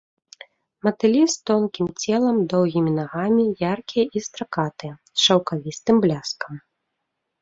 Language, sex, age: Belarusian, female, 19-29